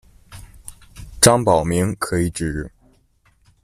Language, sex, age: Chinese, male, under 19